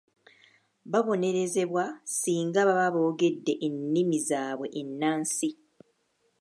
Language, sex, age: Ganda, female, 30-39